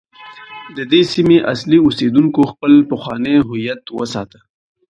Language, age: Pashto, 19-29